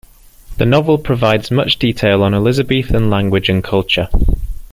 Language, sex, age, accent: English, male, 19-29, England English